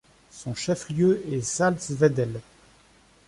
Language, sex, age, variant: French, male, 30-39, Français de métropole